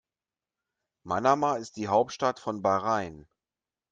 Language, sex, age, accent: German, male, 40-49, Deutschland Deutsch